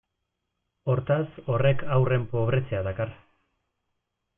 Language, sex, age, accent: Basque, male, 30-39, Erdialdekoa edo Nafarra (Gipuzkoa, Nafarroa)